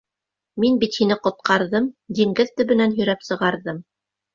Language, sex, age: Bashkir, female, 40-49